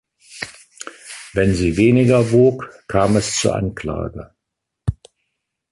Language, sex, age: German, male, 70-79